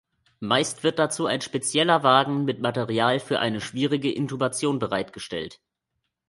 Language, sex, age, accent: German, male, 19-29, Deutschland Deutsch